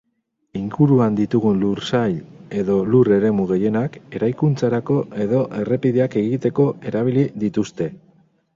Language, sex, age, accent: Basque, male, 50-59, Mendebalekoa (Araba, Bizkaia, Gipuzkoako mendebaleko herri batzuk)